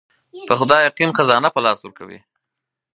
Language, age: Pashto, 40-49